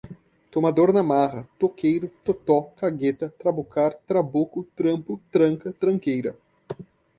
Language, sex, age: Portuguese, male, 30-39